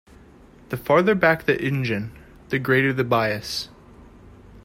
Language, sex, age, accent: English, male, under 19, United States English